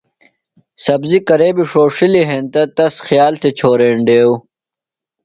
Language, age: Phalura, under 19